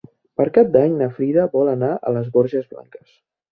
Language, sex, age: Catalan, male, 19-29